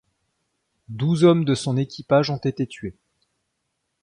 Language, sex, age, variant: French, male, 30-39, Français de métropole